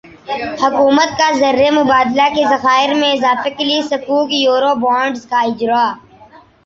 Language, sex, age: Urdu, male, 40-49